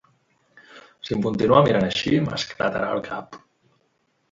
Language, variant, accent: Catalan, Central, central